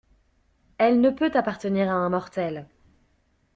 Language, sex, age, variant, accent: French, female, 30-39, Français d'Amérique du Nord, Français du Canada